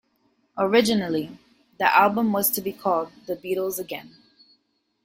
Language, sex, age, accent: English, female, 19-29, United States English